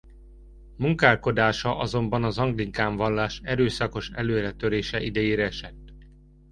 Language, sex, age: Hungarian, male, 30-39